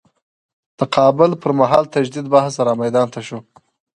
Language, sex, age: Pashto, female, 19-29